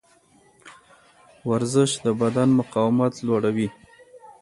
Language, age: Pashto, 30-39